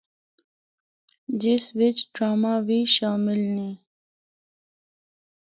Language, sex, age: Northern Hindko, female, 19-29